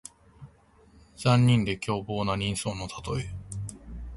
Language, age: Japanese, 19-29